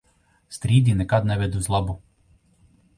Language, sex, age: Latvian, male, 40-49